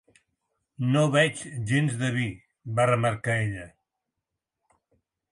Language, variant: Catalan, Septentrional